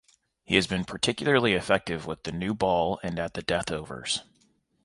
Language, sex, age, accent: English, male, 30-39, United States English